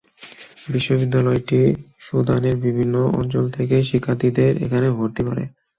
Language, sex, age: Bengali, male, 19-29